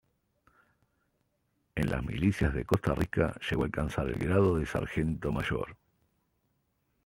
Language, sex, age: Spanish, male, 30-39